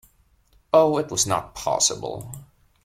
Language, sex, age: English, male, 19-29